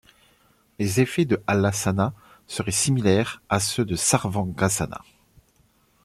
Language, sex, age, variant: French, male, 40-49, Français de métropole